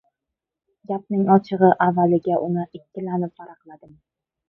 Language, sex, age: Uzbek, female, 30-39